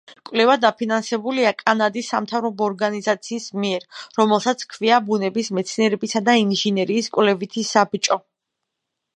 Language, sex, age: Georgian, female, 19-29